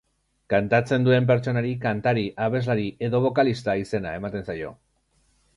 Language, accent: Basque, Erdialdekoa edo Nafarra (Gipuzkoa, Nafarroa)